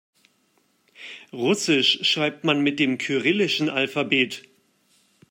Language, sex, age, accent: German, male, 30-39, Deutschland Deutsch